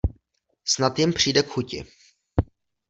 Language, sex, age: Czech, male, 19-29